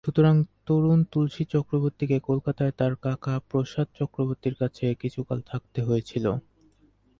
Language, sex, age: Bengali, male, 30-39